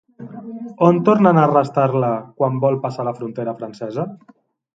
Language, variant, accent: Catalan, Central, central